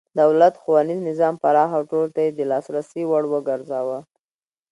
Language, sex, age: Pashto, female, 19-29